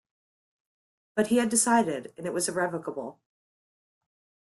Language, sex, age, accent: English, female, 30-39, United States English